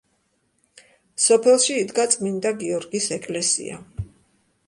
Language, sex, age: Georgian, female, 60-69